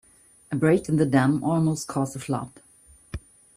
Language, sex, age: English, female, 50-59